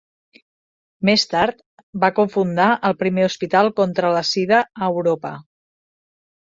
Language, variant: Catalan, Central